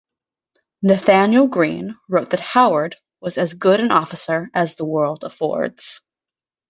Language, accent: English, United States English